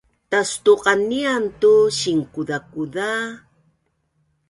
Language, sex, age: Bunun, female, 60-69